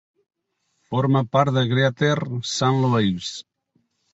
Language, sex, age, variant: Catalan, male, 50-59, Nord-Occidental